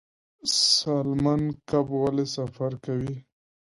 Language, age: Pashto, 19-29